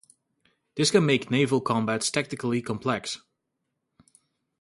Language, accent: English, United States English